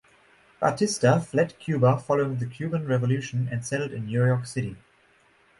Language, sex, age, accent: English, male, 19-29, German Accent